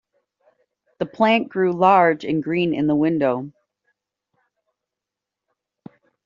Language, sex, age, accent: English, female, 40-49, United States English